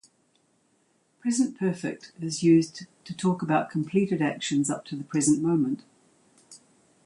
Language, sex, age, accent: English, female, 70-79, New Zealand English